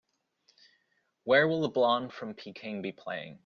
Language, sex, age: English, male, 30-39